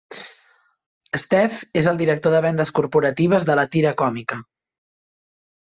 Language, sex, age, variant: Catalan, male, 19-29, Central